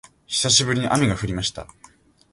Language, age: Japanese, 19-29